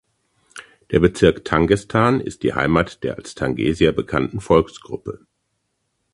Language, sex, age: German, male, 50-59